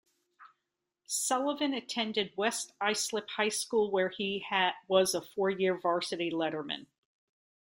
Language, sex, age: English, female, 50-59